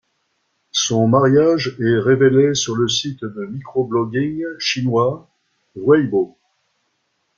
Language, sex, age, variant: French, male, 60-69, Français de métropole